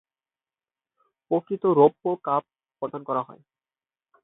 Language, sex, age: Bengali, male, 19-29